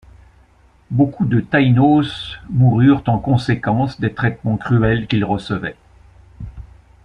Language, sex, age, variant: French, male, 60-69, Français de métropole